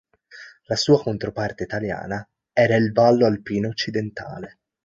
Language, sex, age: Italian, male, 19-29